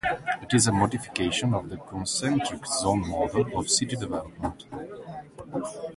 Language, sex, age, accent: English, male, 30-39, Italian